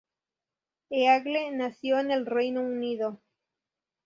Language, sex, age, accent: Spanish, female, 19-29, México